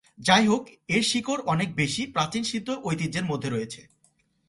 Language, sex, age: Bengali, male, 19-29